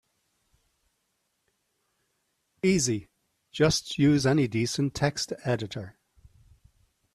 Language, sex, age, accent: English, male, 50-59, Irish English